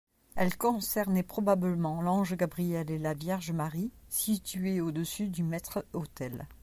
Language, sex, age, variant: French, female, 50-59, Français de métropole